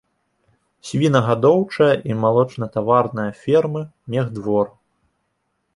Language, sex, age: Belarusian, male, 19-29